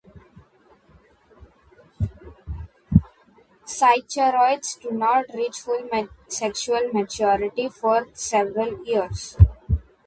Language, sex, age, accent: English, female, under 19, India and South Asia (India, Pakistan, Sri Lanka)